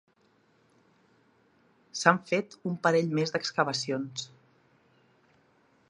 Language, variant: Catalan, Central